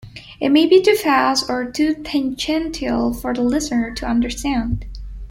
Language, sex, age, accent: English, female, 19-29, United States English